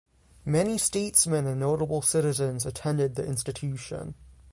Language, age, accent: English, 19-29, United States English